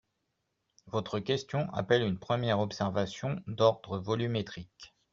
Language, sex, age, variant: French, male, 40-49, Français de métropole